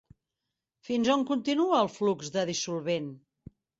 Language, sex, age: Catalan, female, 60-69